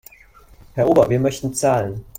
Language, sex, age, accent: German, male, 19-29, Deutschland Deutsch